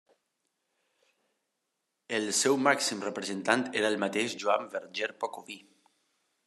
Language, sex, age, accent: Catalan, male, 19-29, valencià